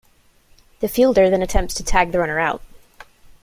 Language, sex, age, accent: English, female, 19-29, United States English